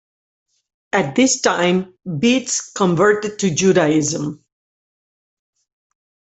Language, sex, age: English, female, 60-69